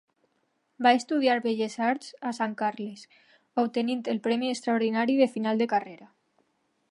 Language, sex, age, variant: Catalan, female, under 19, Alacantí